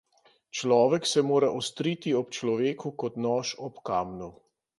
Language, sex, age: Slovenian, male, 60-69